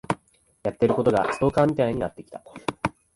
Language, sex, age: Japanese, male, 19-29